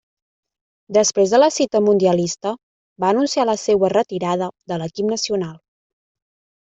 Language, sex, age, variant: Catalan, female, 30-39, Central